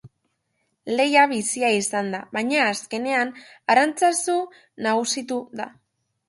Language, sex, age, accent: Basque, female, under 19, Mendebalekoa (Araba, Bizkaia, Gipuzkoako mendebaleko herri batzuk)